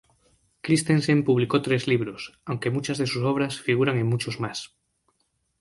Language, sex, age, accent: Spanish, male, 30-39, España: Norte peninsular (Asturias, Castilla y León, Cantabria, País Vasco, Navarra, Aragón, La Rioja, Guadalajara, Cuenca)